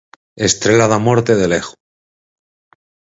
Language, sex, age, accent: Galician, male, 40-49, Central (gheada)